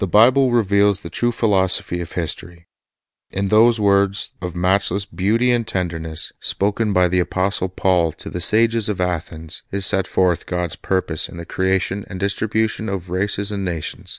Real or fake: real